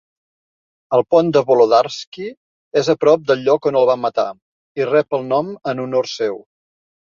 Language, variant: Catalan, Central